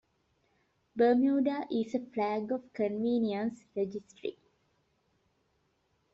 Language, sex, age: English, female, 19-29